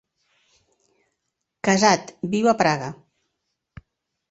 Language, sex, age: Catalan, female, 70-79